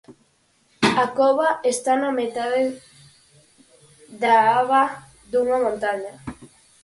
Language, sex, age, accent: Galician, female, under 19, Normativo (estándar)